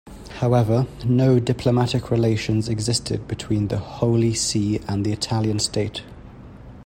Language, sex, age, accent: English, male, 19-29, England English